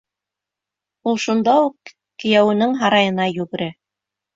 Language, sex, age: Bashkir, female, 40-49